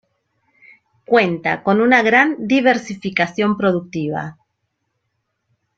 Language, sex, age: Spanish, female, 40-49